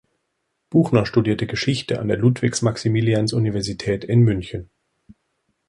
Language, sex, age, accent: German, male, 19-29, Deutschland Deutsch